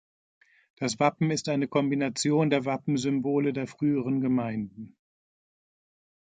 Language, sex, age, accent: German, male, 50-59, Deutschland Deutsch